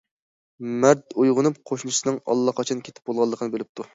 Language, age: Uyghur, 19-29